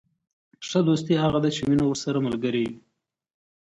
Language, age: Pashto, 30-39